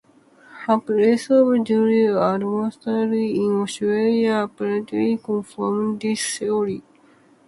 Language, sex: English, female